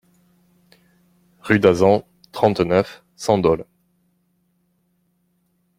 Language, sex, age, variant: French, male, 30-39, Français de métropole